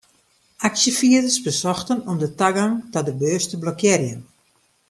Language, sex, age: Western Frisian, female, 50-59